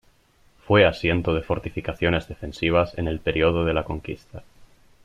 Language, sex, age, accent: Spanish, male, 19-29, España: Norte peninsular (Asturias, Castilla y León, Cantabria, País Vasco, Navarra, Aragón, La Rioja, Guadalajara, Cuenca)